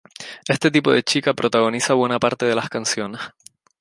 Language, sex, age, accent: Spanish, male, 19-29, España: Islas Canarias